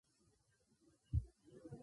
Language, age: Pashto, 19-29